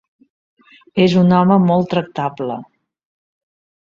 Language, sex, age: Catalan, female, 70-79